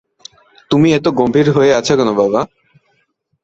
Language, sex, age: Bengali, male, under 19